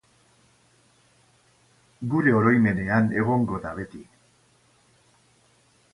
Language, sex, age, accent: Basque, male, 60-69, Erdialdekoa edo Nafarra (Gipuzkoa, Nafarroa)